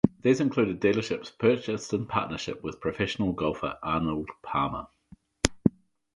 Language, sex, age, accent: English, male, 50-59, New Zealand English